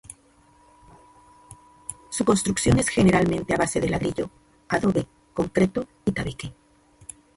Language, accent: Spanish, México